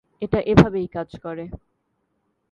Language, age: Bengali, 19-29